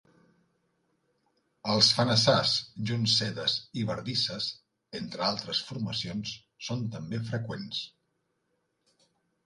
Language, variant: Catalan, Central